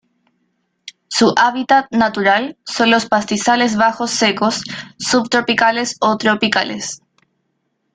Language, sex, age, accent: Spanish, female, 19-29, Chileno: Chile, Cuyo